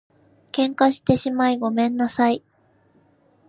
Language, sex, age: Japanese, female, 19-29